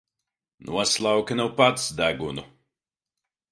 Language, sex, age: Latvian, male, 30-39